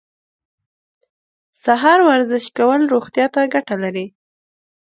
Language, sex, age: Pashto, female, 30-39